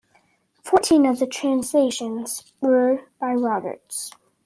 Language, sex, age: English, male, under 19